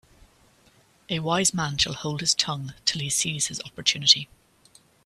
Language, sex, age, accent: English, female, 40-49, Irish English